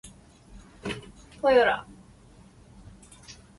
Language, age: Japanese, 19-29